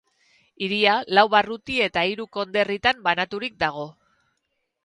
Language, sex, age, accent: Basque, female, 40-49, Erdialdekoa edo Nafarra (Gipuzkoa, Nafarroa)